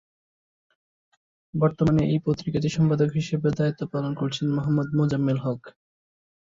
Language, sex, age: Bengali, male, 19-29